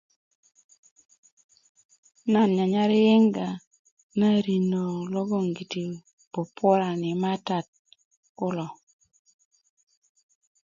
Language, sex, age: Kuku, female, 40-49